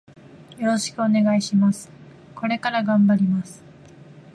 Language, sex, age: Japanese, female, 19-29